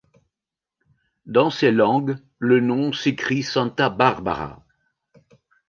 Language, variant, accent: French, Français d'Europe, Français de Belgique